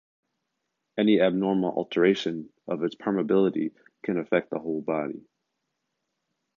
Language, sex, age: English, male, under 19